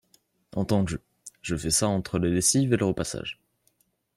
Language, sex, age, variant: French, male, 19-29, Français de métropole